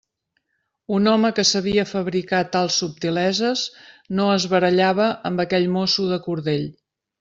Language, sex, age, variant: Catalan, female, 50-59, Central